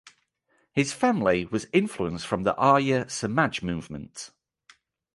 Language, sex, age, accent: English, male, 30-39, England English